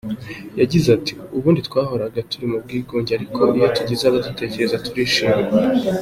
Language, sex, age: Kinyarwanda, male, 19-29